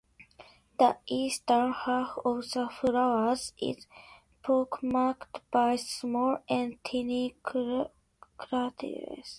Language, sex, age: English, female, 19-29